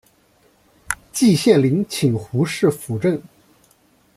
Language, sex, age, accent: Chinese, male, 19-29, 出生地：江苏省